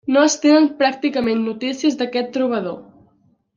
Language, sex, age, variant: Catalan, female, under 19, Central